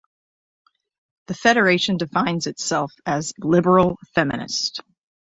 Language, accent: English, United States English